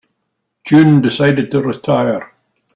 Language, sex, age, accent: English, male, 50-59, Scottish English